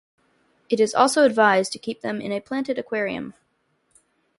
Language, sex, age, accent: English, female, under 19, United States English